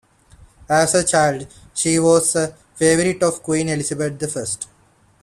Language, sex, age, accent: English, male, 19-29, India and South Asia (India, Pakistan, Sri Lanka)